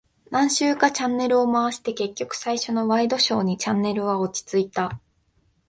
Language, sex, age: Japanese, female, 19-29